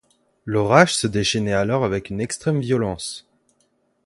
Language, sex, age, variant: French, male, under 19, Français de métropole